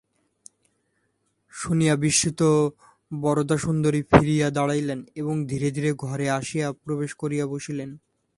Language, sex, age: Bengali, male, 19-29